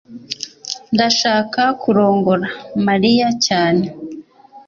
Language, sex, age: Kinyarwanda, female, 19-29